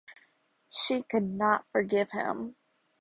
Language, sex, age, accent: English, female, under 19, United States English